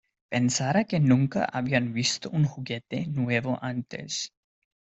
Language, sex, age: Spanish, male, 19-29